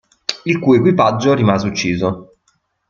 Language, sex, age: Italian, male, 19-29